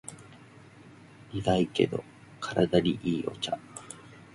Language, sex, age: Japanese, male, 19-29